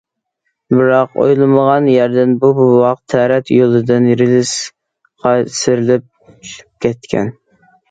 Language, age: Uyghur, under 19